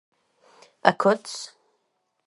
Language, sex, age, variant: French, female, 30-39, Français de métropole